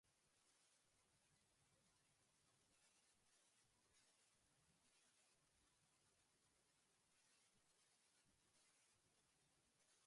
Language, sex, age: English, female, 19-29